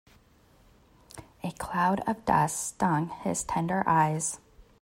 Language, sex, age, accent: English, female, 40-49, United States English